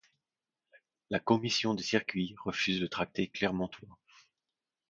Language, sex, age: French, male, 30-39